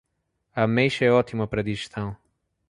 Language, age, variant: Portuguese, 40-49, Portuguese (Portugal)